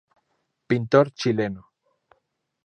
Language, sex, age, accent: Spanish, male, 19-29, México